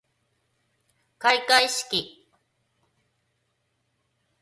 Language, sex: Japanese, female